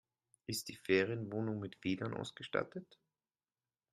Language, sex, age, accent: German, male, 30-39, Österreichisches Deutsch